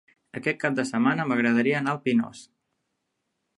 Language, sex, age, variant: Catalan, male, 30-39, Nord-Occidental